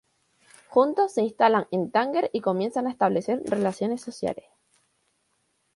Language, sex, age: Spanish, female, 19-29